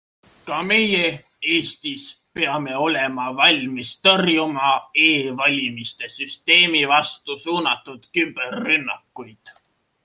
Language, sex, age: Estonian, male, 19-29